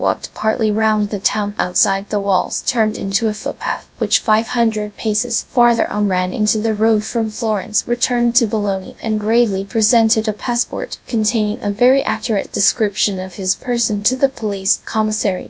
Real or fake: fake